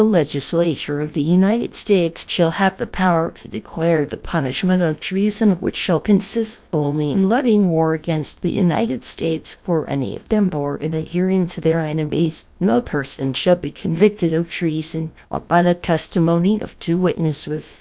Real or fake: fake